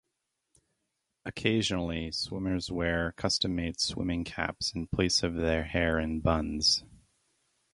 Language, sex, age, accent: English, male, 19-29, United States English